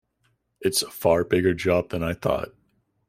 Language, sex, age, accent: English, male, 19-29, United States English